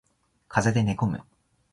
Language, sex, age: Japanese, male, 19-29